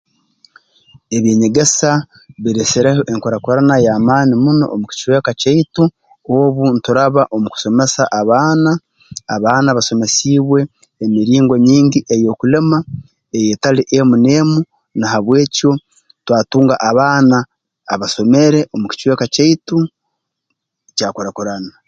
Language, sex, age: Tooro, male, 40-49